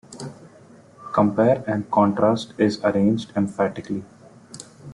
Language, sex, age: English, male, 19-29